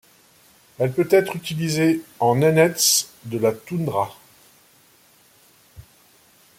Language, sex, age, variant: French, male, 50-59, Français de métropole